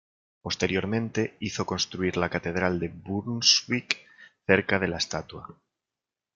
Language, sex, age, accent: Spanish, male, 30-39, España: Norte peninsular (Asturias, Castilla y León, Cantabria, País Vasco, Navarra, Aragón, La Rioja, Guadalajara, Cuenca)